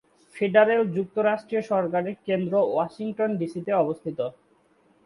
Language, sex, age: Bengali, male, 19-29